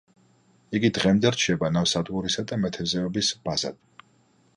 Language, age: Georgian, 40-49